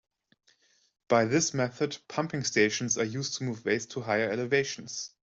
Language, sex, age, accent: English, male, 19-29, United States English